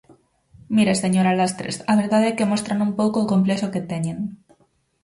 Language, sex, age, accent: Galician, female, 19-29, Normativo (estándar)